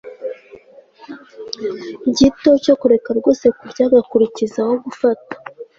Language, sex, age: Kinyarwanda, female, 19-29